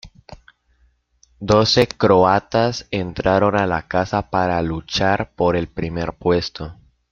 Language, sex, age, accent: Spanish, male, 19-29, Andino-Pacífico: Colombia, Perú, Ecuador, oeste de Bolivia y Venezuela andina